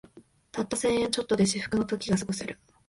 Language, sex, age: Japanese, female, 19-29